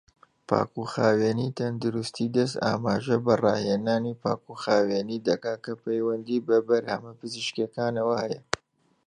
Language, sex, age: Central Kurdish, male, 30-39